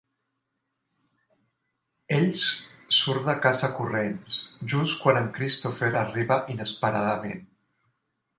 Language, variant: Catalan, Central